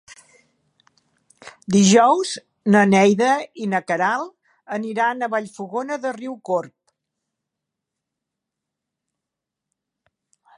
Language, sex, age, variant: Catalan, female, 70-79, Central